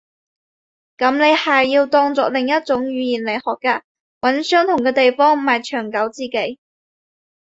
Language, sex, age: Cantonese, female, 19-29